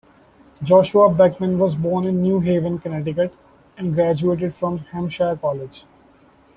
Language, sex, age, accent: English, male, 19-29, India and South Asia (India, Pakistan, Sri Lanka)